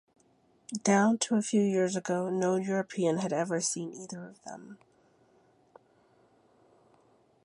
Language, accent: English, United States English